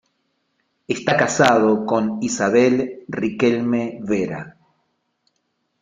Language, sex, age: Spanish, male, 50-59